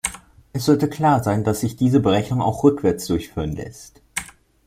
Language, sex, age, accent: German, male, 19-29, Deutschland Deutsch